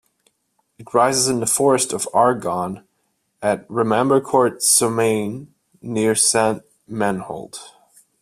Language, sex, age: English, male, 19-29